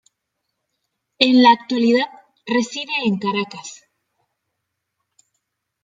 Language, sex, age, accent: Spanish, female, 19-29, México